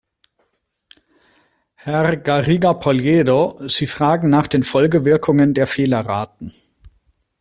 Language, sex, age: German, male, 40-49